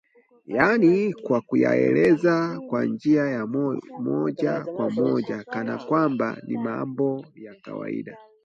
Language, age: Swahili, 19-29